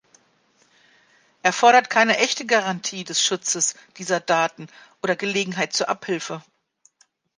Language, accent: German, Deutschland Deutsch